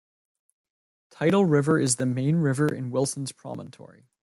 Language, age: English, 19-29